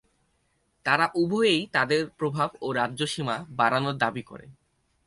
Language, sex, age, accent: Bengali, male, 19-29, Bengali